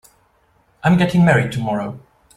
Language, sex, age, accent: English, male, 40-49, United States English